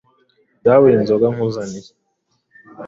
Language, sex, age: Kinyarwanda, male, 19-29